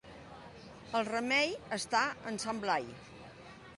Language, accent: Catalan, aprenent (recent, des d'altres llengües)